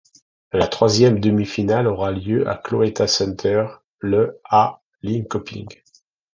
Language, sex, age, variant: French, male, 50-59, Français de métropole